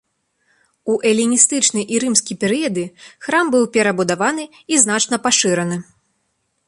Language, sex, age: Belarusian, female, 19-29